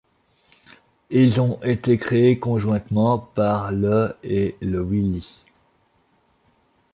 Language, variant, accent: French, Français d'Europe, Français de Suisse